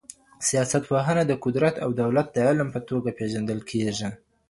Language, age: Pashto, 19-29